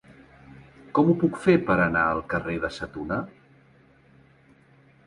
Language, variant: Catalan, Central